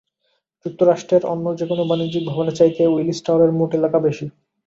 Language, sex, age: Bengali, male, 19-29